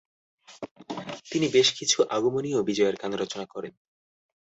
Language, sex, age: Bengali, male, under 19